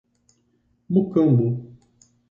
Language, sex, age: Portuguese, male, 60-69